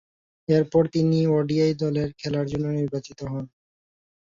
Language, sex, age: Bengali, male, 19-29